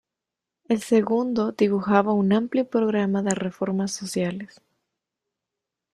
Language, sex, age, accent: Spanish, female, 19-29, América central